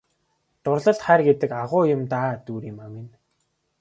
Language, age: Mongolian, 19-29